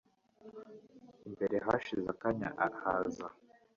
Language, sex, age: Kinyarwanda, male, 19-29